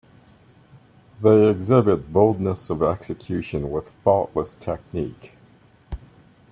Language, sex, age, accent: English, male, 60-69, Canadian English